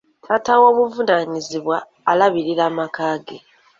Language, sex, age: Ganda, female, 19-29